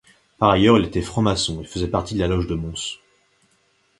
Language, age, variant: French, 30-39, Français de métropole